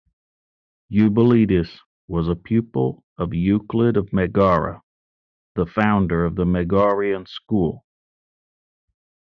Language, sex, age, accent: English, male, 40-49, United States English